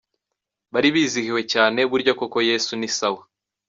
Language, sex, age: Kinyarwanda, male, 19-29